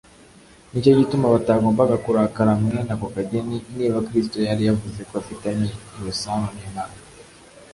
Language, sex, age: Kinyarwanda, male, 19-29